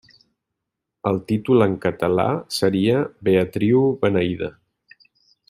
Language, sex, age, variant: Catalan, male, 40-49, Central